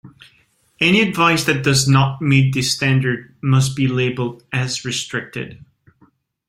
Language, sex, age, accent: English, male, 30-39, United States English